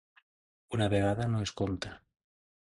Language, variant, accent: Catalan, Nord-Occidental, nord-occidental